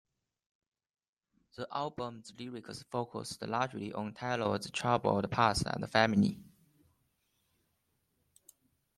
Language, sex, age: English, male, 19-29